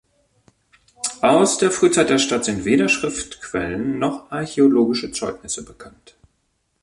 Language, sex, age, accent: German, male, 30-39, Deutschland Deutsch